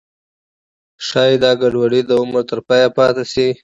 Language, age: Pashto, 30-39